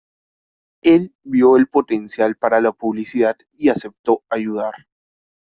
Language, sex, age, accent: Spanish, male, 19-29, Andino-Pacífico: Colombia, Perú, Ecuador, oeste de Bolivia y Venezuela andina